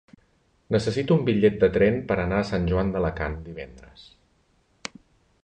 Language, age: Catalan, 40-49